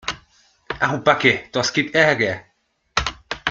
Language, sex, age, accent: German, male, 19-29, Deutschland Deutsch